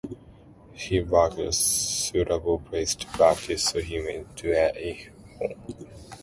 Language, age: English, under 19